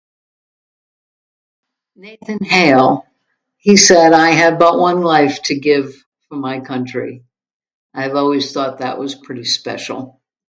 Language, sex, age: English, female, 70-79